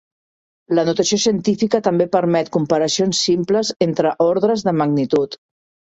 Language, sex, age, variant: Catalan, female, 50-59, Central